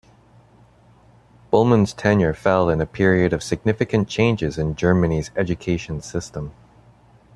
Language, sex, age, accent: English, male, 40-49, United States English